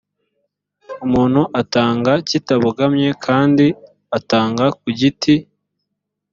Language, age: Kinyarwanda, 19-29